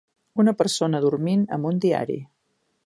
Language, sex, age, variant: Catalan, female, 40-49, Central